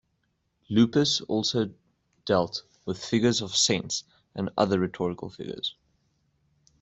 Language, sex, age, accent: English, male, 19-29, Southern African (South Africa, Zimbabwe, Namibia)